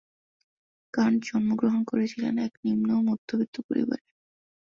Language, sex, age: Bengali, female, 19-29